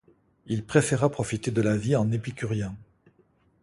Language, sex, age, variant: French, male, 60-69, Français de métropole